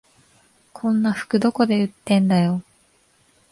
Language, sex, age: Japanese, female, 19-29